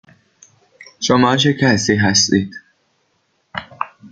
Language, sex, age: Persian, male, under 19